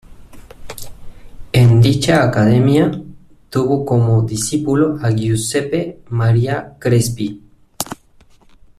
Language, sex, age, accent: Spanish, female, 50-59, México